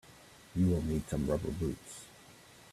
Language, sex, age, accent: English, male, 40-49, United States English